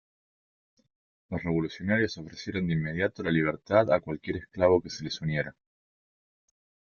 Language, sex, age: Spanish, male, 30-39